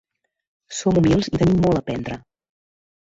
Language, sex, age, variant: Catalan, female, 50-59, Central